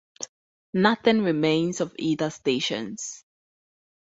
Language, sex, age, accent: English, female, 30-39, United States English